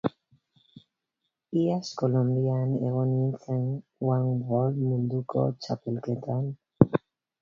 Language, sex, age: Basque, female, 40-49